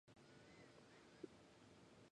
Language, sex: Japanese, female